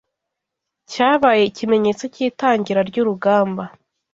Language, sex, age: Kinyarwanda, female, 19-29